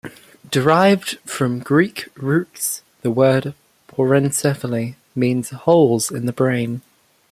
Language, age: English, under 19